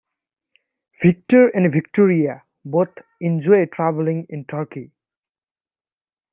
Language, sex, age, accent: English, male, 19-29, India and South Asia (India, Pakistan, Sri Lanka)